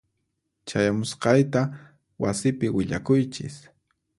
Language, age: Puno Quechua, 30-39